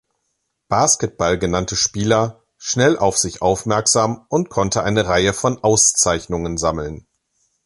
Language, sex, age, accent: German, male, 40-49, Deutschland Deutsch